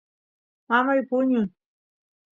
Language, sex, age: Santiago del Estero Quichua, female, 50-59